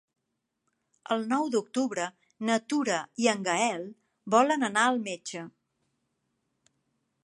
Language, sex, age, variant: Catalan, female, 40-49, Central